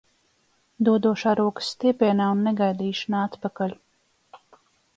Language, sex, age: Latvian, female, 30-39